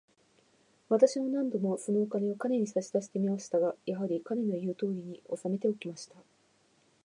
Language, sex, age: Japanese, female, 19-29